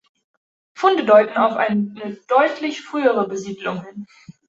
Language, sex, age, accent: German, female, 19-29, Deutschland Deutsch